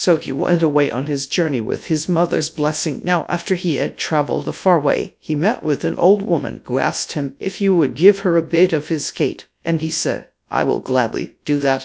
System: TTS, GradTTS